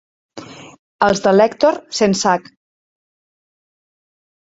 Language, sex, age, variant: Catalan, female, 40-49, Central